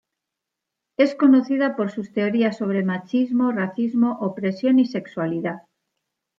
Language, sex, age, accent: Spanish, female, 50-59, España: Centro-Sur peninsular (Madrid, Toledo, Castilla-La Mancha)